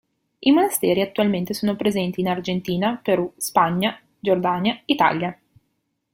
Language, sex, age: Italian, female, 19-29